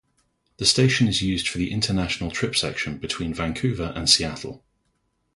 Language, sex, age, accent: English, male, 30-39, England English